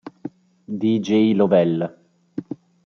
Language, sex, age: Italian, male, 30-39